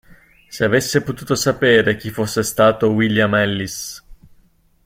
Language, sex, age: Italian, male, 30-39